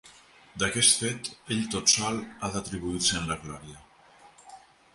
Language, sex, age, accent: Catalan, male, 50-59, septentrional; valencià